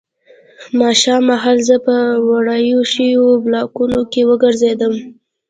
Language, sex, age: Pashto, female, under 19